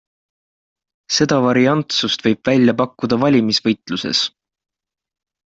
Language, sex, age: Estonian, male, 19-29